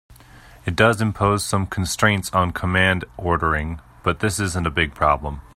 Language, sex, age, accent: English, male, 30-39, United States English